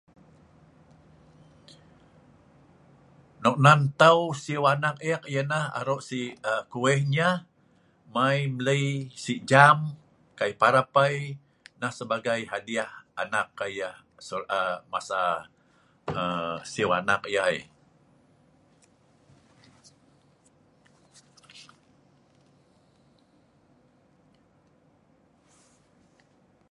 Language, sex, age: Sa'ban, male, 60-69